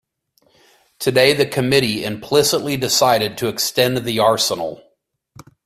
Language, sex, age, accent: English, male, 30-39, United States English